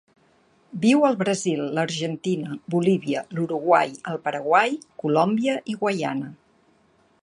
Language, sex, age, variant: Catalan, female, 50-59, Central